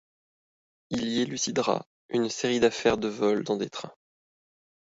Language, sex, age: French, male, 19-29